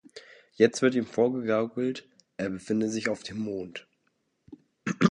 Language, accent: German, Deutschland Deutsch